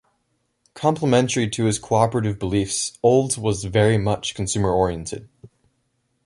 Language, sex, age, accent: English, male, under 19, United States English